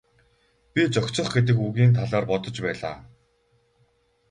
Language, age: Mongolian, 19-29